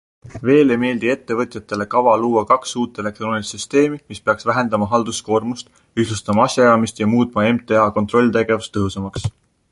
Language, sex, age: Estonian, male, 19-29